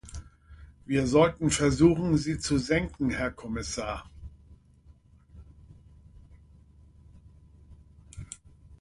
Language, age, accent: German, 60-69, Deutschland Deutsch